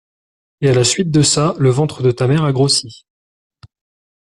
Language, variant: French, Français de métropole